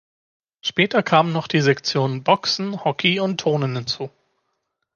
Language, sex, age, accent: German, male, 19-29, Deutschland Deutsch